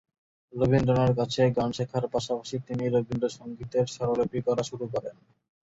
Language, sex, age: Bengali, male, 19-29